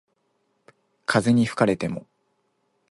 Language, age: Japanese, 19-29